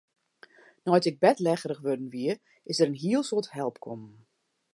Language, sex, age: Western Frisian, female, 40-49